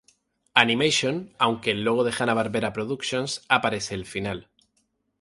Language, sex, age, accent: Spanish, male, 19-29, España: Islas Canarias